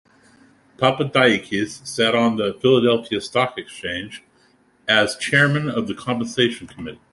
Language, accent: English, United States English